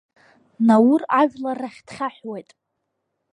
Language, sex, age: Abkhazian, female, under 19